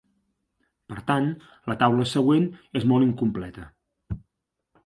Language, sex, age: Catalan, male, 40-49